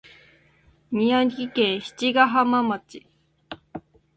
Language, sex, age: Japanese, female, 19-29